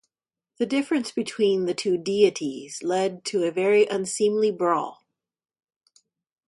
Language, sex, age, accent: English, female, 50-59, United States English